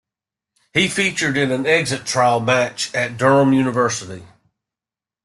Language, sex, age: English, male, 50-59